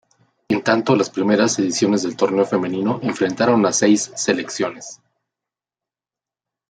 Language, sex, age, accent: Spanish, male, 50-59, México